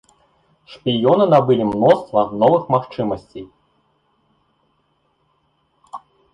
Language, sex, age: Belarusian, male, 19-29